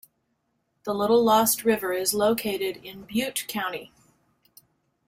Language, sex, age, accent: English, female, 50-59, United States English